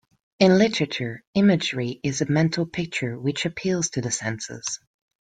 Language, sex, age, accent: English, female, 30-39, England English